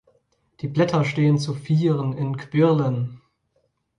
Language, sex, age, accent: German, male, 19-29, Deutschland Deutsch